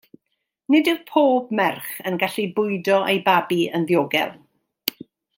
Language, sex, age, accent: Welsh, female, 60-69, Y Deyrnas Unedig Cymraeg